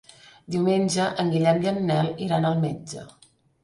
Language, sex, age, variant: Catalan, female, 50-59, Central